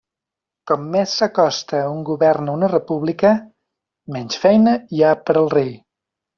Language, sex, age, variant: Catalan, male, 40-49, Central